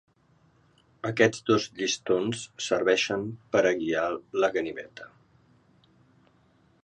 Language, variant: Catalan, Central